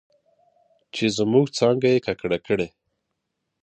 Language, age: Pashto, 30-39